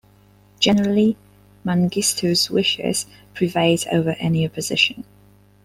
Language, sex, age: English, female, 30-39